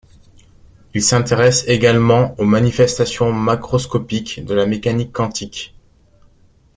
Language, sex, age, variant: French, male, 19-29, Français de métropole